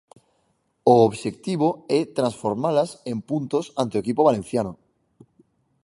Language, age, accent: Galician, 19-29, Normativo (estándar)